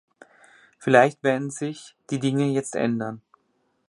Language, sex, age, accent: German, male, 30-39, Deutschland Deutsch